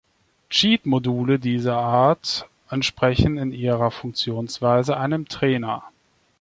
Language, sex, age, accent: German, male, 30-39, Deutschland Deutsch